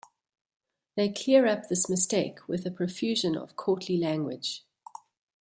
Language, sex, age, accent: English, female, 40-49, Southern African (South Africa, Zimbabwe, Namibia)